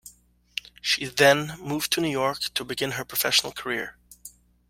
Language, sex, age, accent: English, male, 30-39, United States English